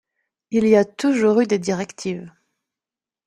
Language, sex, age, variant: French, female, 30-39, Français de métropole